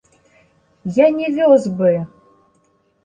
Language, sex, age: Belarusian, female, 19-29